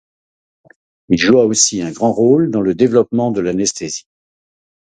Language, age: French, 50-59